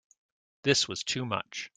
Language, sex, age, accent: English, male, 40-49, United States English